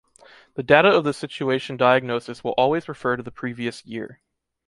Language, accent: English, United States English